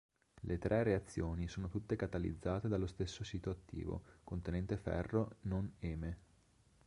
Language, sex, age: Italian, male, 19-29